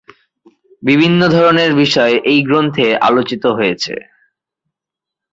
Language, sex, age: Bengali, male, 19-29